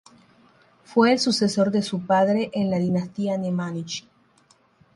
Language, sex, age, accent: Spanish, female, 19-29, Rioplatense: Argentina, Uruguay, este de Bolivia, Paraguay